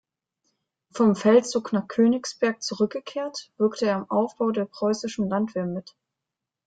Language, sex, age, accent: German, female, 19-29, Deutschland Deutsch